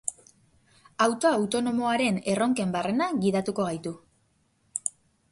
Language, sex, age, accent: Basque, female, 30-39, Mendebalekoa (Araba, Bizkaia, Gipuzkoako mendebaleko herri batzuk)